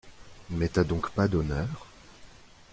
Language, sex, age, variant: French, male, 40-49, Français de métropole